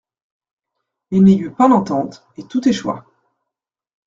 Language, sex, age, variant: French, female, 40-49, Français de métropole